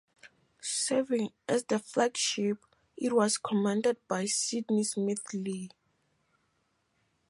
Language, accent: English, Southern African (South Africa, Zimbabwe, Namibia)